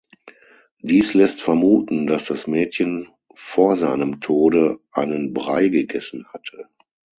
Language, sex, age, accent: German, male, 50-59, Deutschland Deutsch